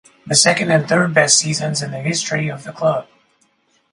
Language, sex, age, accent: English, male, 40-49, United States English